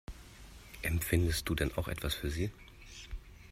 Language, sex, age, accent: German, male, 40-49, Deutschland Deutsch